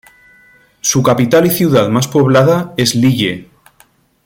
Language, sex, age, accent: Spanish, male, 40-49, España: Sur peninsular (Andalucia, Extremadura, Murcia)